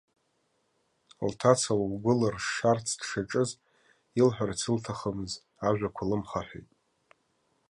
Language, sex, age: Abkhazian, male, 30-39